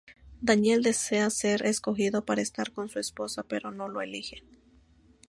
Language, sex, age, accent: Spanish, female, 30-39, México